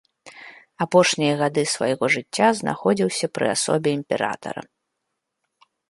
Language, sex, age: Belarusian, female, 30-39